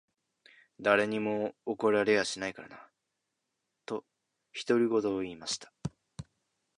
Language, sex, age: Japanese, male, under 19